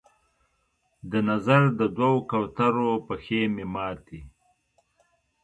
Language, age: Pashto, 60-69